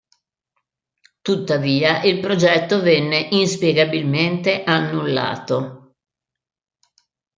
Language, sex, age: Italian, female, 60-69